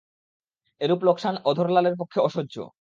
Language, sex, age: Bengali, male, 19-29